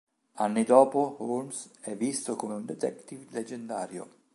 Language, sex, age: Italian, male, 50-59